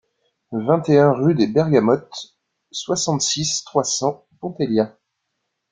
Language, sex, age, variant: French, male, 30-39, Français de métropole